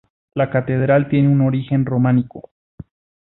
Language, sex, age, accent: Spanish, male, 30-39, Andino-Pacífico: Colombia, Perú, Ecuador, oeste de Bolivia y Venezuela andina